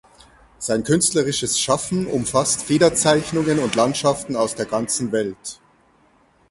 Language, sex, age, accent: German, male, 50-59, Deutschland Deutsch